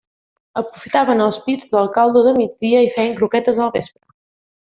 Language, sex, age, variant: Catalan, female, 19-29, Septentrional